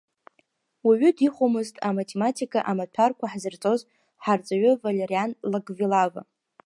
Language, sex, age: Abkhazian, female, under 19